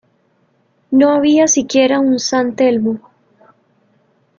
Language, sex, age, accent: Spanish, female, 19-29, Andino-Pacífico: Colombia, Perú, Ecuador, oeste de Bolivia y Venezuela andina